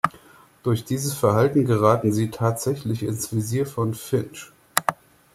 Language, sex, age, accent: German, male, 30-39, Deutschland Deutsch